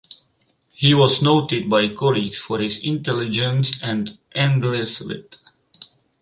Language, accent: English, United States English; England English